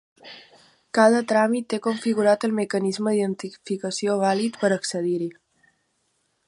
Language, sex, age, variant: Catalan, female, under 19, Balear